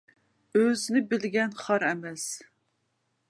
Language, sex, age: Uyghur, female, 40-49